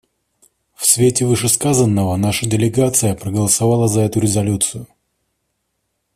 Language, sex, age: Russian, male, 30-39